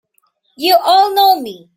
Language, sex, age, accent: English, female, 19-29, India and South Asia (India, Pakistan, Sri Lanka)